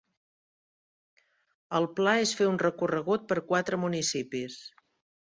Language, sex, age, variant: Catalan, female, 50-59, Central